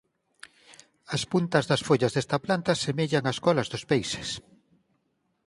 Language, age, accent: Galician, 50-59, Normativo (estándar)